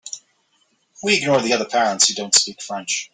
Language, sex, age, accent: English, male, 40-49, United States English